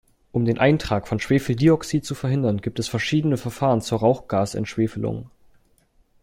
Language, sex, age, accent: German, male, under 19, Deutschland Deutsch